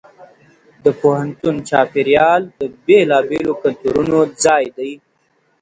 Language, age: Pashto, 19-29